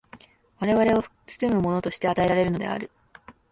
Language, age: Japanese, 19-29